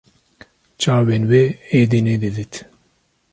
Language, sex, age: Kurdish, male, 30-39